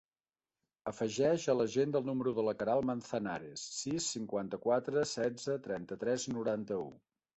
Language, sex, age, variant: Catalan, male, 50-59, Central